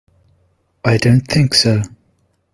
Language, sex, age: English, male, 19-29